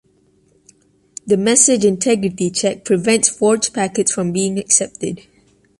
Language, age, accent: English, under 19, United States English